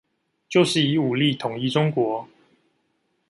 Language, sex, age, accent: Chinese, male, 19-29, 出生地：臺北市